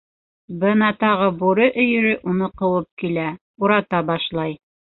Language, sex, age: Bashkir, female, 40-49